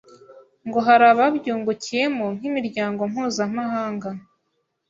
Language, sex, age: Kinyarwanda, female, 19-29